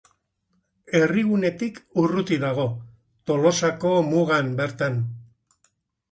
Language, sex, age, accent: Basque, male, 60-69, Mendebalekoa (Araba, Bizkaia, Gipuzkoako mendebaleko herri batzuk)